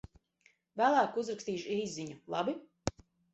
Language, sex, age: Latvian, female, 30-39